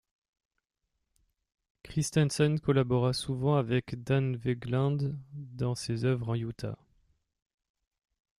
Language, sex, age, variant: French, male, 30-39, Français de métropole